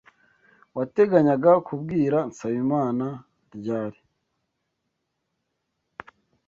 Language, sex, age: Kinyarwanda, male, 19-29